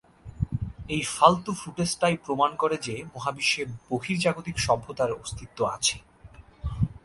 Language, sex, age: Bengali, male, 19-29